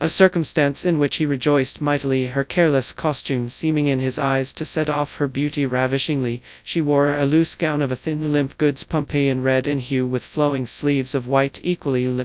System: TTS, FastPitch